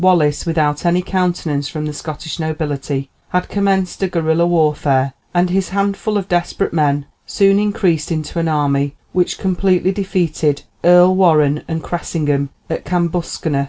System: none